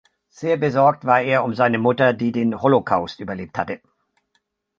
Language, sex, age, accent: German, male, 40-49, Deutschland Deutsch